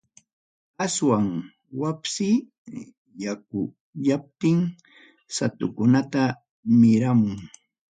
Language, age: Ayacucho Quechua, 60-69